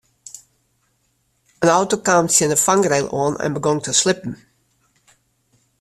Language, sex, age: Western Frisian, female, 60-69